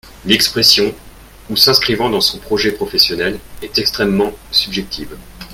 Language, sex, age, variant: French, male, 30-39, Français de métropole